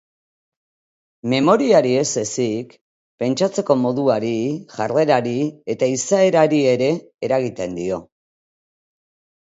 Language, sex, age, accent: Basque, female, 50-59, Mendebalekoa (Araba, Bizkaia, Gipuzkoako mendebaleko herri batzuk)